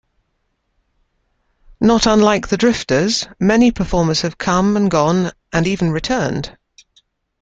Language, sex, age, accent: English, female, 50-59, England English